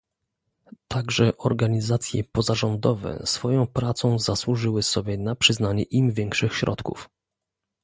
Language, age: Polish, 30-39